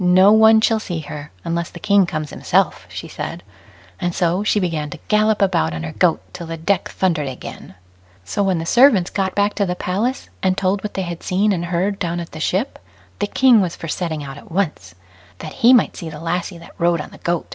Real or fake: real